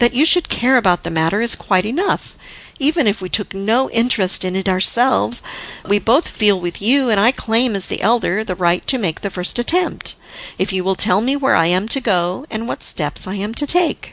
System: none